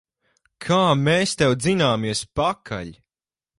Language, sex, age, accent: Latvian, male, 19-29, Riga